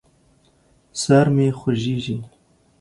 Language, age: Pashto, 19-29